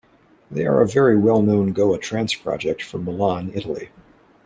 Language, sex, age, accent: English, male, 30-39, United States English